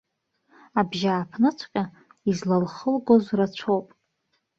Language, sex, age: Abkhazian, female, 19-29